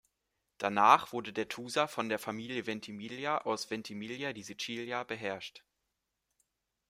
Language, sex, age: German, male, 19-29